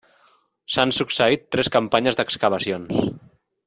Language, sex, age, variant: Catalan, male, 30-39, Central